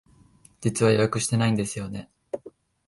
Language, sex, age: Japanese, male, 19-29